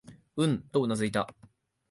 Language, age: Japanese, 19-29